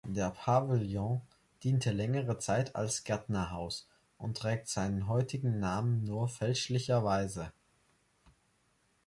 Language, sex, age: German, male, under 19